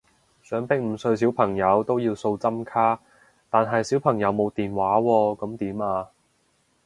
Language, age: Cantonese, 19-29